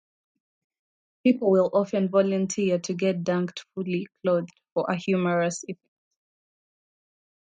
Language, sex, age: English, female, 19-29